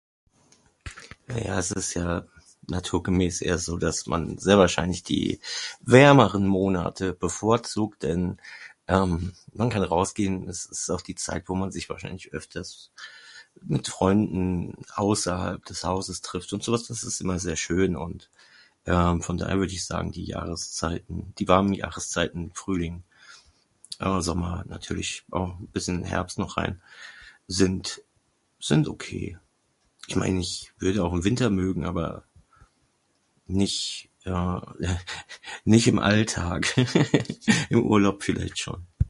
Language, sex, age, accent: German, male, 40-49, Deutschland Deutsch